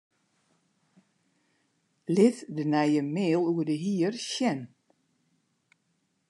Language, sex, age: Western Frisian, female, 60-69